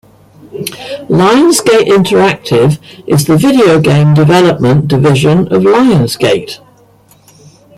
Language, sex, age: English, female, 70-79